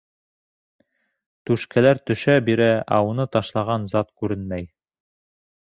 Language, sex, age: Bashkir, male, 19-29